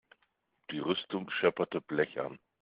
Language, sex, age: German, male, 40-49